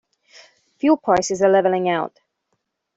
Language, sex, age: English, female, 40-49